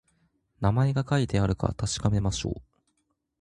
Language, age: Japanese, 19-29